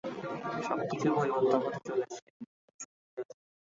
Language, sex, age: Bengali, male, 19-29